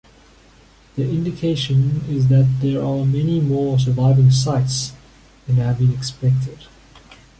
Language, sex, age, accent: English, male, 30-39, Southern African (South Africa, Zimbabwe, Namibia)